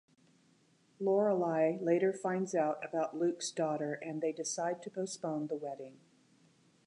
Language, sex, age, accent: English, female, 60-69, United States English